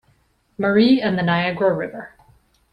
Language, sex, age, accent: English, female, 30-39, Canadian English